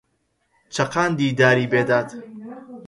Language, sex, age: Central Kurdish, male, 19-29